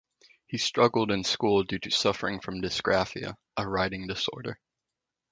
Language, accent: English, United States English